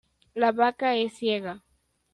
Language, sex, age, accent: Spanish, female, under 19, Andino-Pacífico: Colombia, Perú, Ecuador, oeste de Bolivia y Venezuela andina